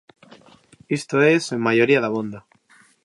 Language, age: Galician, under 19